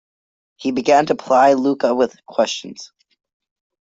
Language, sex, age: English, male, under 19